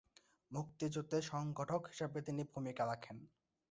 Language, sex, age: Bengali, male, 19-29